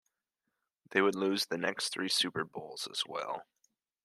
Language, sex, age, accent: English, male, 19-29, United States English